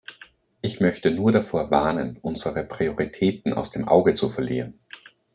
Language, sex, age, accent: German, male, 30-39, Österreichisches Deutsch